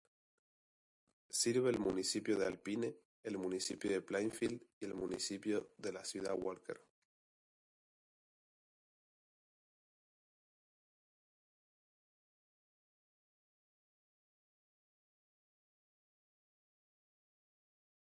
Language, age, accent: Spanish, 19-29, España: Islas Canarias; Rioplatense: Argentina, Uruguay, este de Bolivia, Paraguay